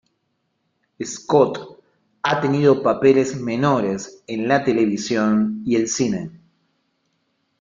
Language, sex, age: Spanish, male, 50-59